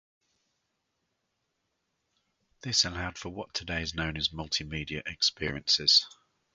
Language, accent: English, England English